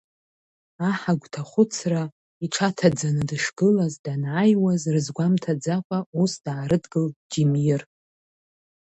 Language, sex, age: Abkhazian, female, 30-39